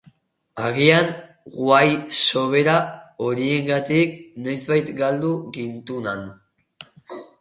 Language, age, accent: Basque, under 19, Erdialdekoa edo Nafarra (Gipuzkoa, Nafarroa)